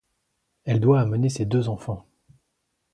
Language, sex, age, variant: French, male, 40-49, Français de métropole